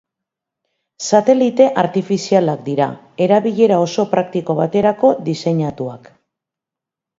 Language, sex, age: Basque, female, 50-59